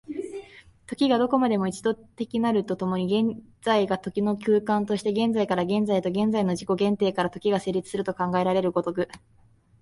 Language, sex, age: Japanese, female, under 19